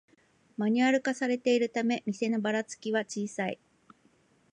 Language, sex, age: Japanese, female, 40-49